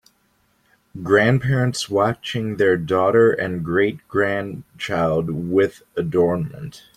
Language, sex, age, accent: English, male, 30-39, United States English